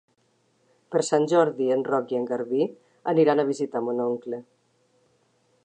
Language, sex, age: Catalan, female, 60-69